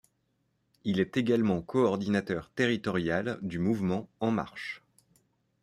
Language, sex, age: French, male, 30-39